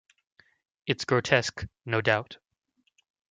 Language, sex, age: English, male, 19-29